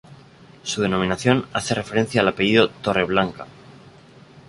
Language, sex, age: Spanish, male, 19-29